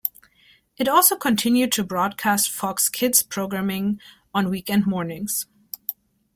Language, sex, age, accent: English, female, 19-29, United States English